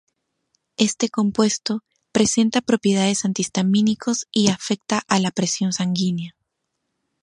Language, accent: Spanish, Andino-Pacífico: Colombia, Perú, Ecuador, oeste de Bolivia y Venezuela andina